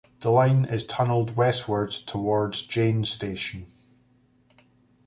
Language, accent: English, Scottish English